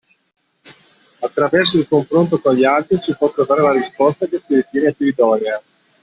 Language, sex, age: Italian, male, 50-59